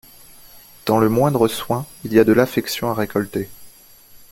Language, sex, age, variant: French, male, 19-29, Français de métropole